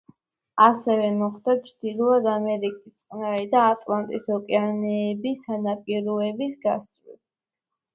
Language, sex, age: Georgian, female, under 19